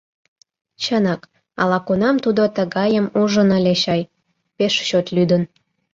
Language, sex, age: Mari, female, 19-29